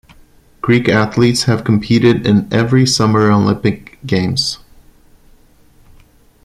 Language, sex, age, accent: English, male, 30-39, United States English